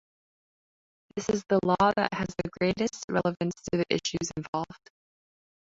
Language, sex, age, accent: English, female, 19-29, United States English